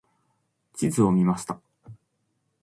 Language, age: Japanese, 19-29